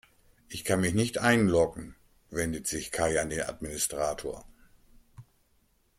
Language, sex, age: German, male, 50-59